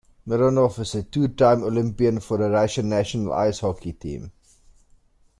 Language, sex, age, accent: English, male, 50-59, Southern African (South Africa, Zimbabwe, Namibia)